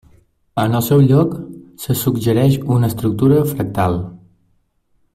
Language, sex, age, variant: Catalan, male, 19-29, Nord-Occidental